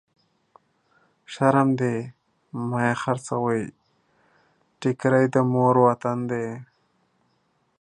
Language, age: Pashto, 30-39